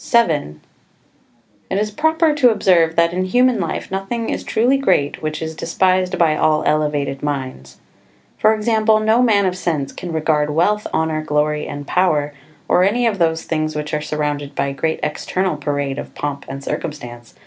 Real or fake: real